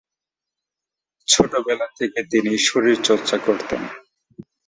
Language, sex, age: Bengali, male, 19-29